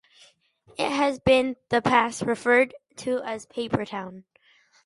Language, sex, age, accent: English, male, under 19, United States English